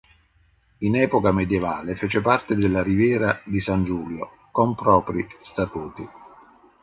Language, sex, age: Italian, male, 50-59